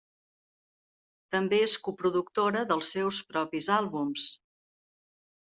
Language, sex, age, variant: Catalan, female, 60-69, Central